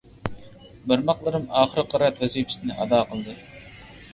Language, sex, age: Uyghur, female, 40-49